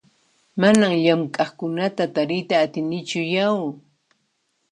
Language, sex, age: Puno Quechua, female, 19-29